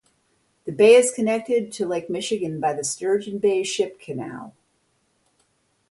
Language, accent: English, United States English